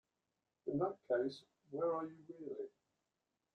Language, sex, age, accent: English, male, 70-79, England English